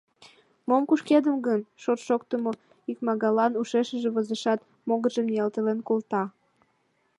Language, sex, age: Mari, female, under 19